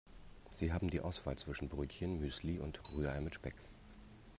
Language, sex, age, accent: German, male, 40-49, Deutschland Deutsch